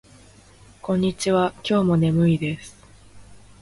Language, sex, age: Japanese, female, 19-29